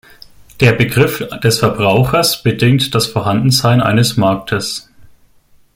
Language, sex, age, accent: German, male, 19-29, Deutschland Deutsch